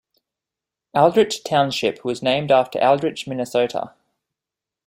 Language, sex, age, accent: English, male, 19-29, Australian English